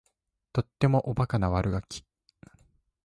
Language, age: Japanese, 19-29